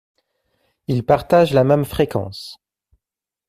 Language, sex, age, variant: French, male, 19-29, Français de métropole